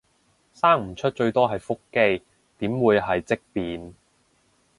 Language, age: Cantonese, 19-29